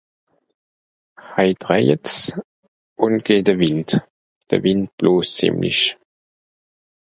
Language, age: Swiss German, 40-49